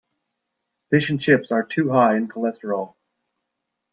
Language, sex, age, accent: English, male, 40-49, United States English